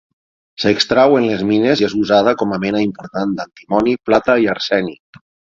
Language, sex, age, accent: Catalan, male, 50-59, valencià